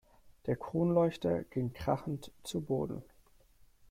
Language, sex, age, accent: German, male, 19-29, Deutschland Deutsch